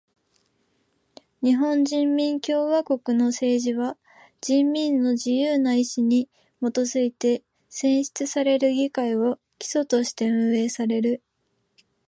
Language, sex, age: Japanese, female, 19-29